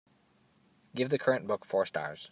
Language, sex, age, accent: English, male, 30-39, Canadian English